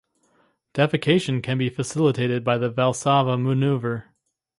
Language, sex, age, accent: English, male, 30-39, United States English